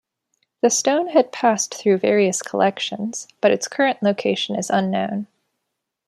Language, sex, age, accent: English, female, 19-29, United States English